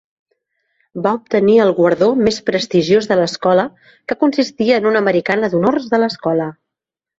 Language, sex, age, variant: Catalan, female, 30-39, Central